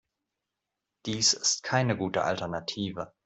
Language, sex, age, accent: German, male, 40-49, Deutschland Deutsch